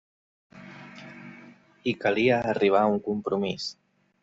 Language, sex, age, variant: Catalan, male, 30-39, Central